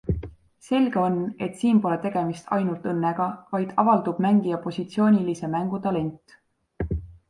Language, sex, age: Estonian, female, 19-29